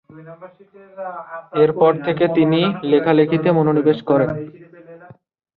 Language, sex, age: Bengali, male, 19-29